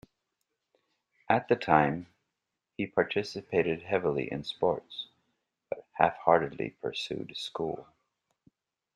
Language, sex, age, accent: English, female, 50-59, United States English